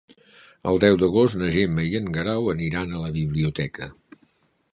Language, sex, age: Catalan, male, 60-69